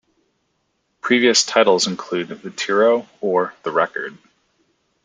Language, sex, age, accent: English, male, 30-39, United States English